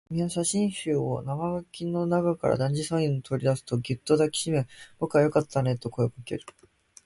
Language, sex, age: Japanese, male, 19-29